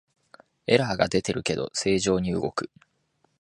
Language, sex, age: Japanese, male, 19-29